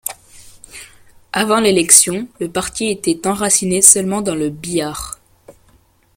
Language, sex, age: French, male, under 19